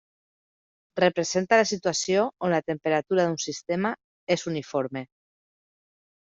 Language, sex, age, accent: Catalan, female, 30-39, valencià